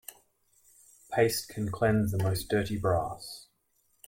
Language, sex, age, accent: English, male, 19-29, Australian English